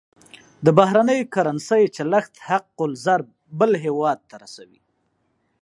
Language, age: Pashto, 30-39